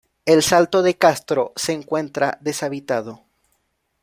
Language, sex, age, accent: Spanish, male, 19-29, México